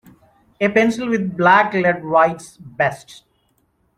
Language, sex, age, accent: English, male, 30-39, India and South Asia (India, Pakistan, Sri Lanka)